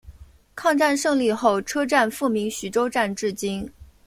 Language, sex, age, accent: Chinese, female, 30-39, 出生地：上海市